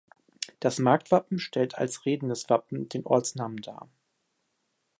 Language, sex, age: German, male, 19-29